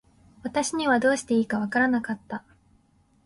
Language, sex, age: Japanese, female, 19-29